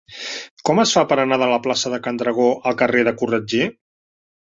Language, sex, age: Catalan, male, 50-59